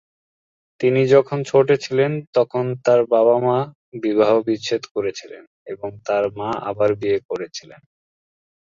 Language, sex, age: Bengali, male, 19-29